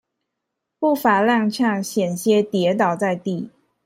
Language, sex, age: Chinese, female, 30-39